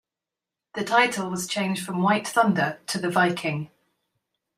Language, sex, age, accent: English, female, 40-49, England English